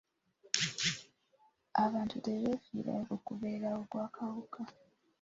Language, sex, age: Ganda, female, 19-29